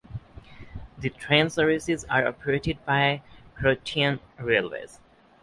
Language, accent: English, United States English; Australian English